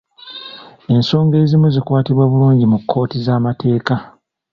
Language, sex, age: Ganda, male, 40-49